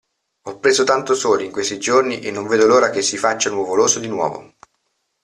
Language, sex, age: Italian, male, 40-49